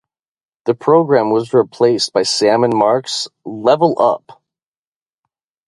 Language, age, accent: English, 19-29, United States English; midwest